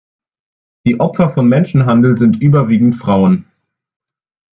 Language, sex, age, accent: German, male, under 19, Deutschland Deutsch